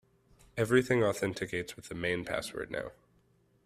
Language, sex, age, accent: English, male, 19-29, United States English